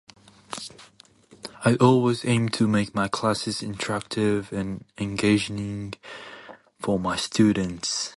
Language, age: English, 19-29